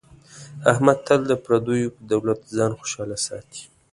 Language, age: Pashto, 19-29